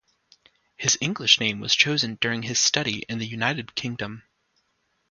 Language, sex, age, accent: English, male, under 19, United States English